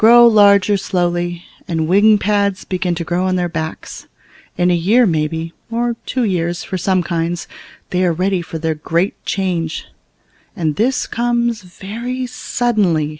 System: none